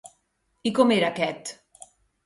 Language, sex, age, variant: Catalan, female, 40-49, Central